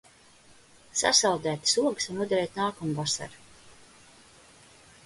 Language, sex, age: Latvian, female, 50-59